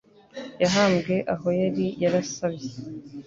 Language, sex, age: Kinyarwanda, female, under 19